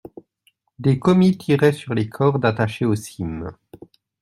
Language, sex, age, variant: French, male, 19-29, Français de métropole